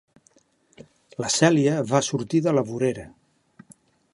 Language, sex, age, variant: Catalan, male, 70-79, Central